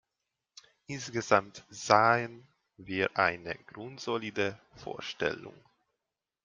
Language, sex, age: German, male, 30-39